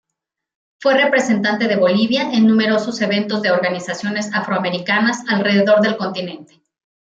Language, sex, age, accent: Spanish, female, 40-49, México